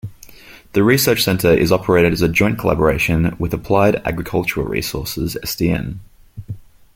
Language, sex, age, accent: English, male, 19-29, Australian English